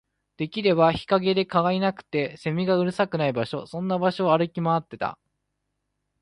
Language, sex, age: Japanese, male, 19-29